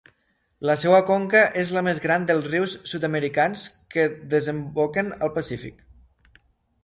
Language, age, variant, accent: Catalan, 30-39, Tortosí, valencià